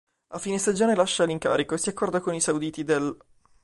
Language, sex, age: Italian, male, 19-29